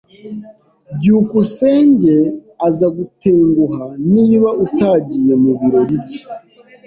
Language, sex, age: Kinyarwanda, male, 19-29